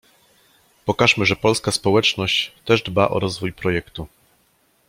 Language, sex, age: Polish, male, 40-49